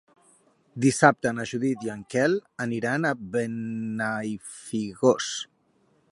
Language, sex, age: Catalan, male, 40-49